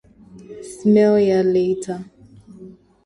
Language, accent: English, England English